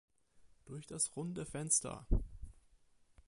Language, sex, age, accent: German, male, 30-39, Deutschland Deutsch